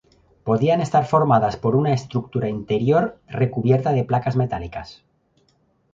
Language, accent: Spanish, España: Centro-Sur peninsular (Madrid, Toledo, Castilla-La Mancha)